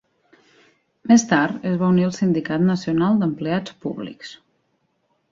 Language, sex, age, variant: Catalan, female, 30-39, Nord-Occidental